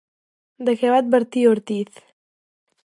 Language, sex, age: Catalan, female, 19-29